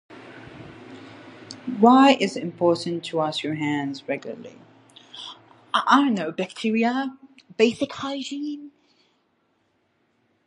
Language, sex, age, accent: English, male, under 19, United States English